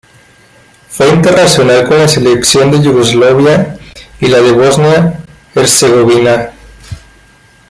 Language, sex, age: Spanish, male, 19-29